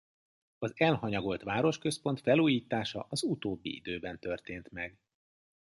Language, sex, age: Hungarian, male, 40-49